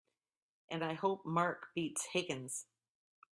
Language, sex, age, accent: English, female, 60-69, Canadian English